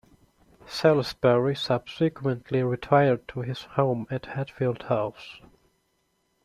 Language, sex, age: English, male, 19-29